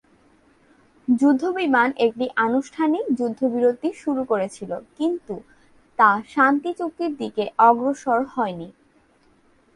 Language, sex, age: Bengali, female, 19-29